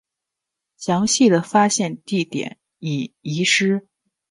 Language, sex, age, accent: Chinese, male, 19-29, 出生地：北京市